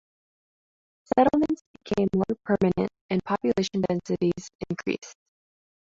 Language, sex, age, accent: English, female, 19-29, United States English